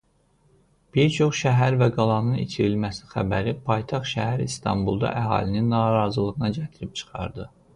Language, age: Azerbaijani, 30-39